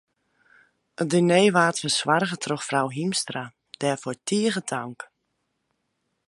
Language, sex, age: Western Frisian, female, 30-39